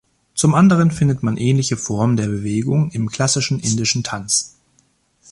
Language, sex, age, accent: German, male, 19-29, Deutschland Deutsch